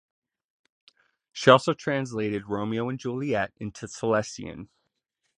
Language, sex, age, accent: English, male, 19-29, United States English